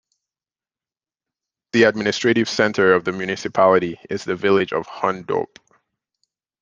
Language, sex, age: English, male, 30-39